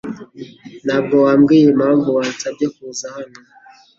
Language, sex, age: Kinyarwanda, male, 19-29